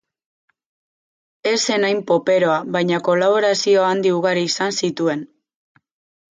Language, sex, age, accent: Basque, female, 19-29, Mendebalekoa (Araba, Bizkaia, Gipuzkoako mendebaleko herri batzuk)